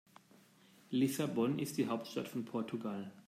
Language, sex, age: German, male, 40-49